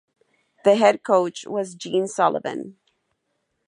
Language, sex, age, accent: English, male, under 19, United States English